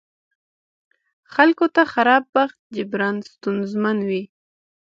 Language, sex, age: Pashto, female, 30-39